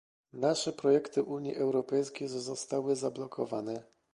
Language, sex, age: Polish, male, 30-39